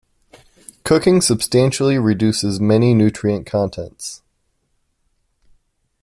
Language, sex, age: English, male, 30-39